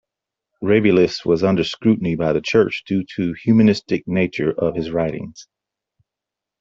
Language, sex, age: English, male, 60-69